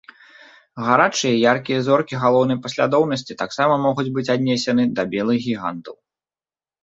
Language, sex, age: Belarusian, male, 30-39